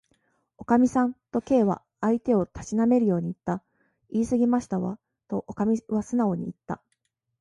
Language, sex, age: Japanese, male, 19-29